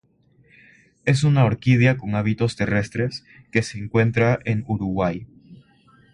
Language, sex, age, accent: Spanish, male, under 19, Andino-Pacífico: Colombia, Perú, Ecuador, oeste de Bolivia y Venezuela andina